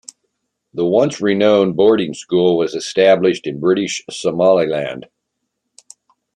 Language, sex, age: English, male, 60-69